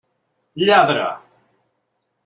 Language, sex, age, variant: Catalan, male, 40-49, Central